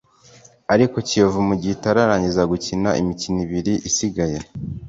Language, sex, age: Kinyarwanda, male, 19-29